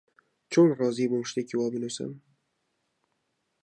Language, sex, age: Central Kurdish, male, 19-29